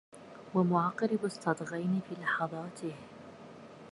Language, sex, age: Arabic, female, 19-29